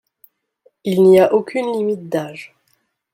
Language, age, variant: French, 19-29, Français de métropole